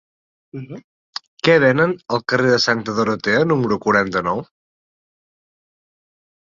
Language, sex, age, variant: Catalan, male, 30-39, Central